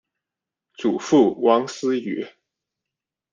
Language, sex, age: Chinese, male, 40-49